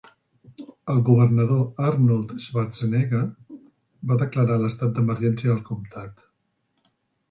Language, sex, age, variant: Catalan, male, 50-59, Central